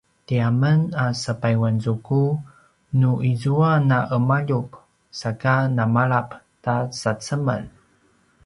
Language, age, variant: Paiwan, 30-39, pinayuanan a kinaikacedasan (東排灣語)